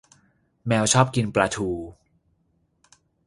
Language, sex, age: Thai, male, 30-39